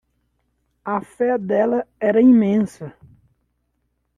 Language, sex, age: Portuguese, male, 30-39